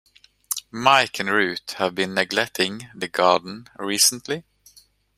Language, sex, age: English, male, 40-49